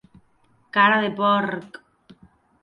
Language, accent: Catalan, valencià